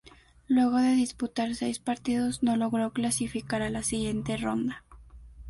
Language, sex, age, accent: Spanish, female, 19-29, México